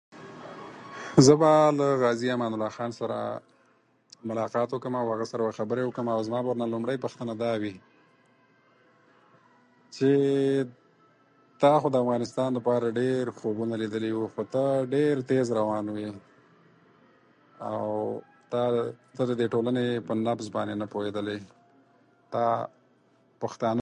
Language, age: Pashto, 19-29